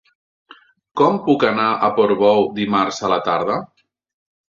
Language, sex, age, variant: Catalan, male, 40-49, Central